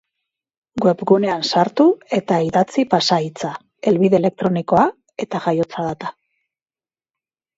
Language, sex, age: Basque, female, 40-49